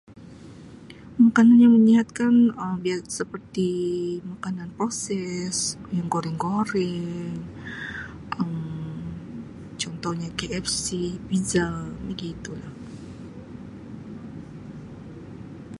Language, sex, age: Sabah Malay, female, 40-49